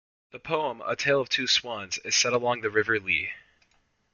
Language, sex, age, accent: English, male, under 19, United States English